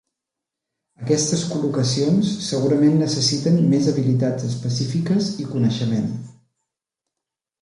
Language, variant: Catalan, Central